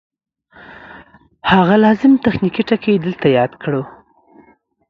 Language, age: Pashto, under 19